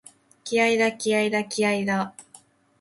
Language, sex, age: Japanese, female, 19-29